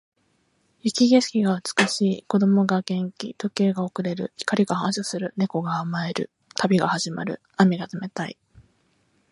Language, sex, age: Japanese, female, 19-29